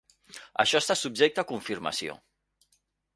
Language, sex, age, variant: Catalan, male, 40-49, Central